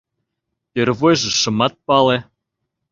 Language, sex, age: Mari, male, 30-39